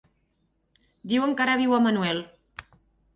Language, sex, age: Catalan, female, 50-59